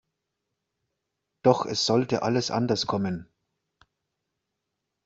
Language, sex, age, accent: German, male, 40-49, Deutschland Deutsch